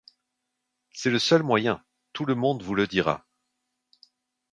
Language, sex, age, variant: French, male, 40-49, Français de métropole